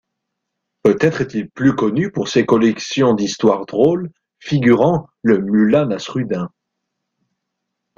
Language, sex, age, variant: French, male, 19-29, Français de métropole